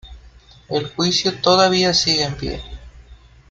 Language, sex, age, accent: Spanish, male, 19-29, México